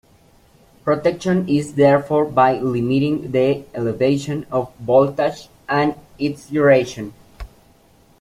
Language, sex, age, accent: English, male, 19-29, United States English